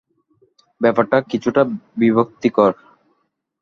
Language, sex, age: Bengali, male, 19-29